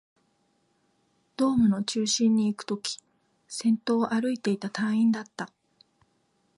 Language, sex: Japanese, female